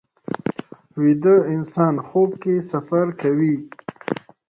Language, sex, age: Pashto, male, 30-39